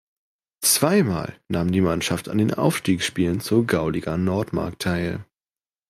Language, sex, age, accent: German, male, under 19, Deutschland Deutsch